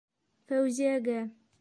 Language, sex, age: Bashkir, female, under 19